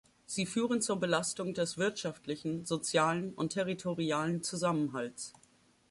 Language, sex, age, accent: German, female, 19-29, Deutschland Deutsch